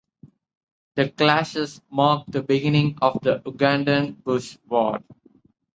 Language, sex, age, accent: English, male, 19-29, India and South Asia (India, Pakistan, Sri Lanka)